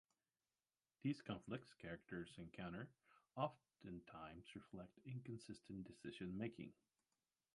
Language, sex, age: English, male, 40-49